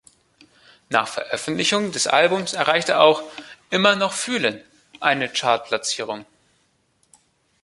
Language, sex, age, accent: German, male, 19-29, Deutschland Deutsch